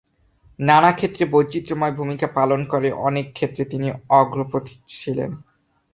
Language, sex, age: Bengali, male, 19-29